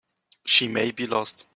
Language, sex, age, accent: English, male, 19-29, England English